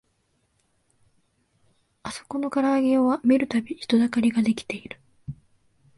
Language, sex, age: Japanese, female, 19-29